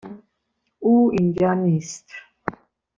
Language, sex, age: Persian, female, 50-59